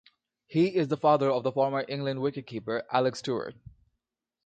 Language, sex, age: English, male, 19-29